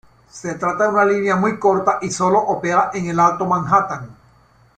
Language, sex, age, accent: Spanish, male, 60-69, Caribe: Cuba, Venezuela, Puerto Rico, República Dominicana, Panamá, Colombia caribeña, México caribeño, Costa del golfo de México